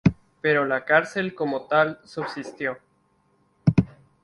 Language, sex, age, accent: Spanish, male, 19-29, Andino-Pacífico: Colombia, Perú, Ecuador, oeste de Bolivia y Venezuela andina